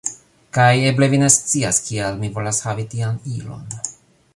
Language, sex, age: Esperanto, male, 40-49